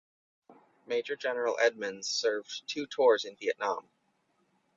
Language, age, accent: English, 19-29, United States English